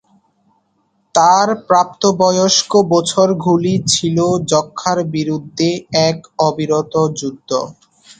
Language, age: Bengali, 19-29